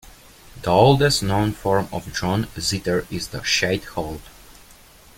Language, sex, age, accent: English, male, 19-29, United States English